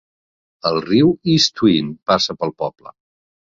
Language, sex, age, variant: Catalan, male, 50-59, Nord-Occidental